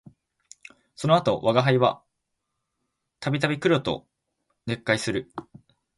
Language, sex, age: Japanese, male, 19-29